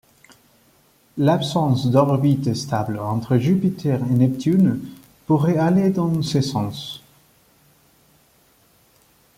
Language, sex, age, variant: French, male, 30-39, Français de métropole